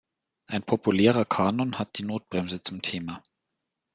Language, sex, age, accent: German, male, 19-29, Deutschland Deutsch